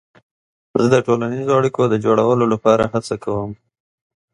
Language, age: Pashto, 30-39